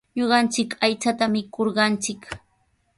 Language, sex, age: Sihuas Ancash Quechua, female, 19-29